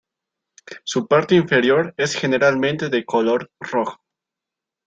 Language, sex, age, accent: Spanish, male, 19-29, Andino-Pacífico: Colombia, Perú, Ecuador, oeste de Bolivia y Venezuela andina